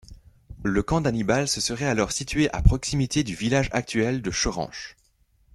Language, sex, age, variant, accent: French, male, 19-29, Français d'Europe, Français de Belgique